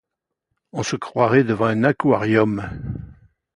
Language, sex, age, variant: French, male, 80-89, Français de métropole